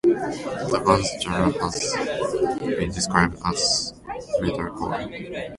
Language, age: English, 19-29